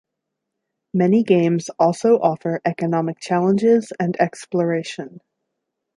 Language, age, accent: English, 30-39, United States English